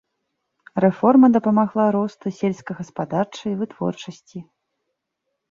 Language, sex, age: Belarusian, female, 30-39